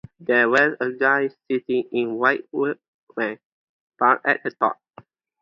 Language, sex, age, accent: English, male, 19-29, Malaysian English